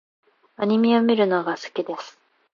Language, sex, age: Japanese, female, 19-29